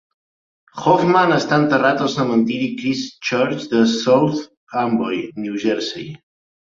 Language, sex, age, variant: Catalan, male, 19-29, Central